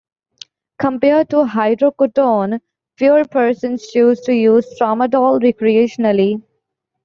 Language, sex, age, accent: English, female, 19-29, United States English